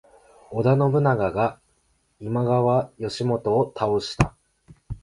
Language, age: Japanese, 19-29